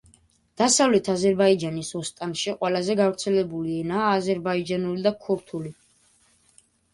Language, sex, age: Georgian, male, under 19